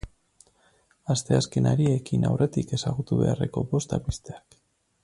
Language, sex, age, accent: Basque, male, 30-39, Mendebalekoa (Araba, Bizkaia, Gipuzkoako mendebaleko herri batzuk)